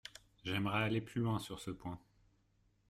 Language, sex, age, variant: French, male, 30-39, Français de métropole